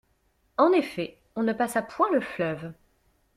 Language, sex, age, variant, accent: French, female, 30-39, Français d'Amérique du Nord, Français du Canada